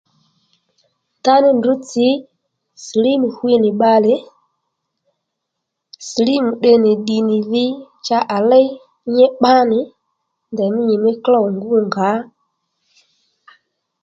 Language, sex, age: Lendu, female, 30-39